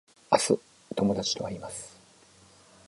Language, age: Japanese, 50-59